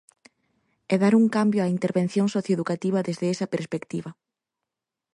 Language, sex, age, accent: Galician, female, 19-29, Oriental (común en zona oriental)